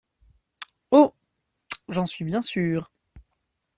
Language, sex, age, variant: French, male, 19-29, Français de métropole